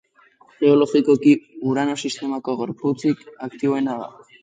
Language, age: Basque, under 19